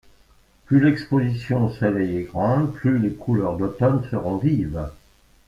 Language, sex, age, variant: French, male, 60-69, Français de métropole